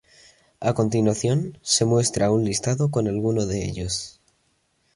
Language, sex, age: Spanish, male, under 19